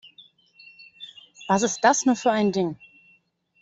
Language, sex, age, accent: German, female, 19-29, Deutschland Deutsch